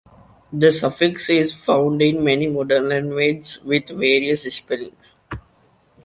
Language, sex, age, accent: English, male, under 19, India and South Asia (India, Pakistan, Sri Lanka)